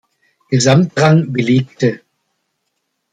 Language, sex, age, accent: German, male, 60-69, Deutschland Deutsch